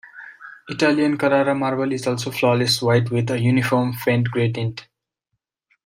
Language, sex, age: English, male, 19-29